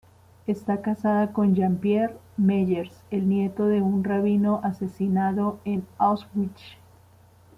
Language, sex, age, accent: Spanish, female, 40-49, Andino-Pacífico: Colombia, Perú, Ecuador, oeste de Bolivia y Venezuela andina